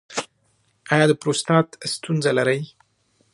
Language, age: Pashto, 19-29